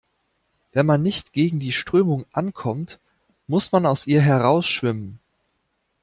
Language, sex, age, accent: German, male, 40-49, Deutschland Deutsch